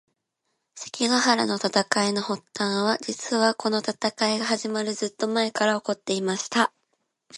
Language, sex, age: Japanese, female, under 19